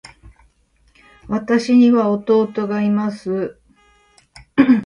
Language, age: Japanese, 30-39